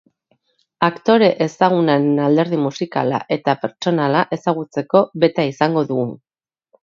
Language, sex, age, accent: Basque, female, 40-49, Erdialdekoa edo Nafarra (Gipuzkoa, Nafarroa)